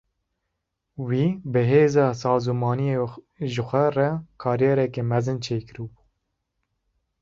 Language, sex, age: Kurdish, male, 19-29